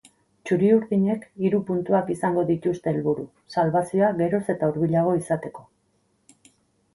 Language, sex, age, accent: Basque, female, 50-59, Erdialdekoa edo Nafarra (Gipuzkoa, Nafarroa)